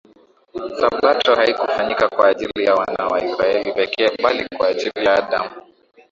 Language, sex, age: Swahili, male, 19-29